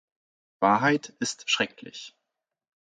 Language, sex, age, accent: German, male, 19-29, Deutschland Deutsch